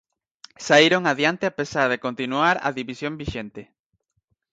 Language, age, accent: Galician, 19-29, Atlántico (seseo e gheada); Normativo (estándar)